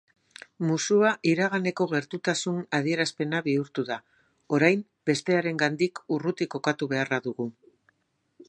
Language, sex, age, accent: Basque, female, 60-69, Mendebalekoa (Araba, Bizkaia, Gipuzkoako mendebaleko herri batzuk)